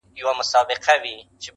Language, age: Pashto, 30-39